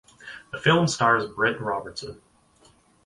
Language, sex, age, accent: English, male, 30-39, Canadian English